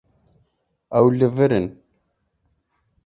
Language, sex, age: Kurdish, male, 19-29